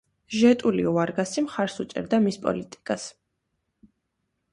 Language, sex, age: Georgian, female, 19-29